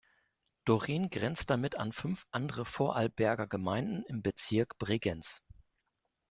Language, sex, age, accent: German, male, 40-49, Deutschland Deutsch